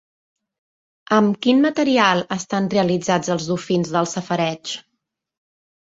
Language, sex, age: Catalan, female, 30-39